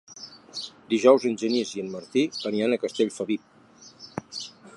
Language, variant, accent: Catalan, Central, central